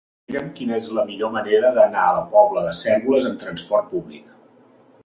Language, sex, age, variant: Catalan, male, 40-49, Central